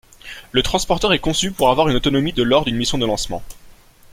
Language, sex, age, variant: French, male, 19-29, Français de métropole